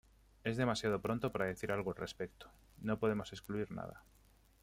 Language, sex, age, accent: Spanish, male, 30-39, España: Centro-Sur peninsular (Madrid, Toledo, Castilla-La Mancha)